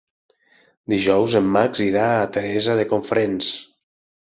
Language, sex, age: Catalan, male, 40-49